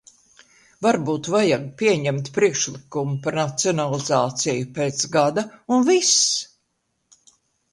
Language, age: Latvian, 80-89